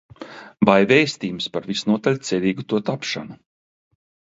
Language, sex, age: Latvian, male, 60-69